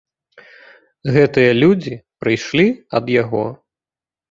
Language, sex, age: Belarusian, male, 30-39